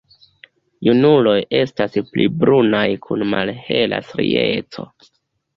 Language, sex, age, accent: Esperanto, male, 19-29, Internacia